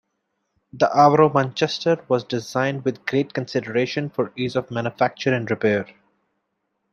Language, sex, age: English, male, 19-29